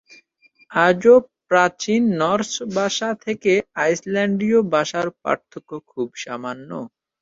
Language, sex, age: Bengali, male, 19-29